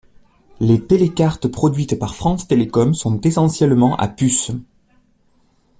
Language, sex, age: French, male, 40-49